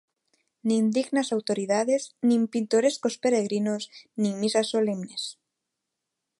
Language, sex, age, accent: Galician, female, 19-29, Neofalante